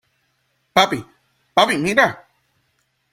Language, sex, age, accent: Spanish, male, 19-29, Caribe: Cuba, Venezuela, Puerto Rico, República Dominicana, Panamá, Colombia caribeña, México caribeño, Costa del golfo de México